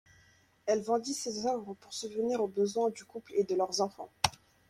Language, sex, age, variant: French, female, under 19, Français de métropole